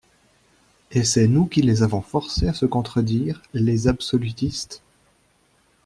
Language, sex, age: French, male, 19-29